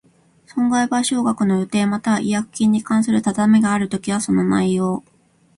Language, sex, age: Japanese, female, 40-49